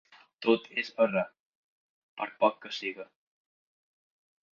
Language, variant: Catalan, Central